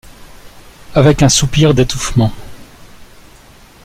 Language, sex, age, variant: French, male, 40-49, Français de métropole